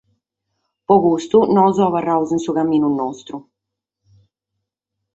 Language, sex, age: Sardinian, female, 30-39